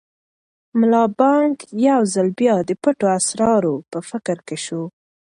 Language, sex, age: Pashto, female, 19-29